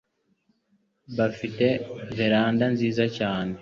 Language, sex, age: Kinyarwanda, male, 19-29